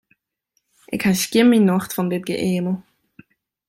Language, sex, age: Western Frisian, female, 30-39